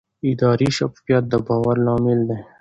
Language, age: Pashto, 19-29